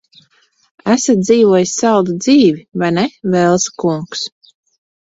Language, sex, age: Latvian, female, 30-39